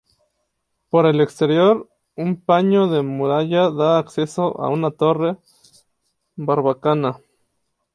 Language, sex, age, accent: Spanish, male, 30-39, México